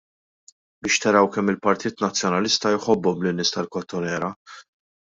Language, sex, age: Maltese, male, 19-29